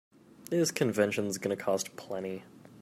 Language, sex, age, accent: English, male, 19-29, United States English